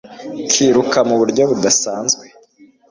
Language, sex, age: Kinyarwanda, male, 19-29